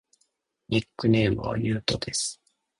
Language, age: Japanese, 30-39